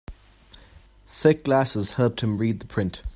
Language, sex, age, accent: English, male, 19-29, Irish English